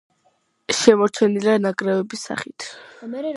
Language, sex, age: Georgian, female, 19-29